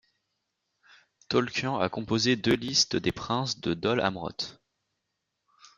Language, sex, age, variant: French, male, under 19, Français de métropole